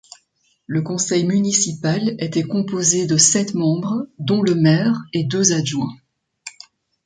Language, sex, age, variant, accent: French, female, 40-49, Français d'Europe, Français de Belgique